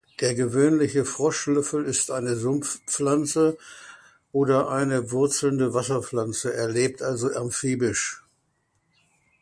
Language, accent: German, Deutschland Deutsch